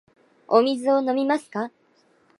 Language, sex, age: Japanese, female, 19-29